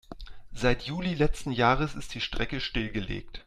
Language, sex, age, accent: German, male, 40-49, Deutschland Deutsch